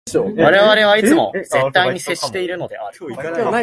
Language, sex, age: Japanese, male, 19-29